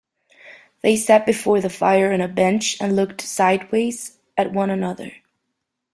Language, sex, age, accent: English, female, 19-29, United States English